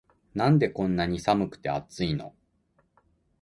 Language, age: Japanese, 40-49